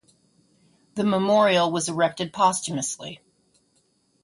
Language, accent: English, United States English